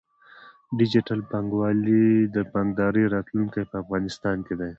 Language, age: Pashto, 19-29